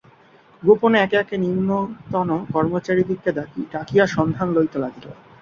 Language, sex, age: Bengali, male, 19-29